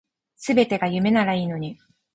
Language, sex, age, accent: Japanese, female, 40-49, 標準語